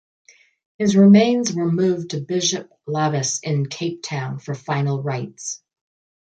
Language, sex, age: English, female, 50-59